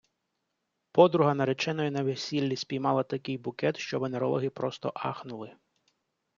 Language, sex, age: Ukrainian, male, 40-49